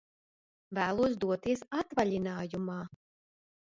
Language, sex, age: Latvian, female, 40-49